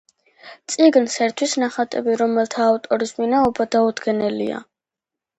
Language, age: Georgian, under 19